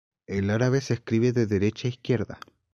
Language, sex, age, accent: Spanish, male, 19-29, Chileno: Chile, Cuyo